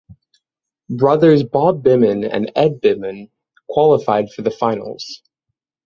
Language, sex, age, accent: English, male, under 19, United States English